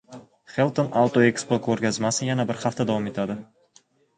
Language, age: Uzbek, 19-29